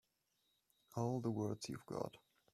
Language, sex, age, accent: English, male, 19-29, England English